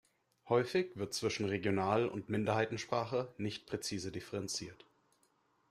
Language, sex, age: German, male, 19-29